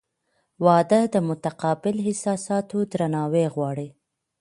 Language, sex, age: Pashto, female, 19-29